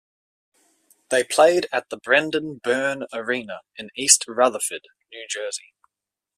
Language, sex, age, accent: English, male, 19-29, Australian English